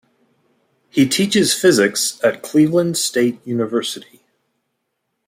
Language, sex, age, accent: English, male, 40-49, United States English